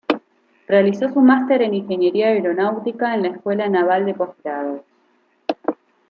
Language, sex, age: Spanish, female, 19-29